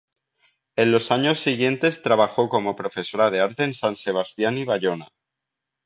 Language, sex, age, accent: Spanish, male, 19-29, España: Centro-Sur peninsular (Madrid, Toledo, Castilla-La Mancha)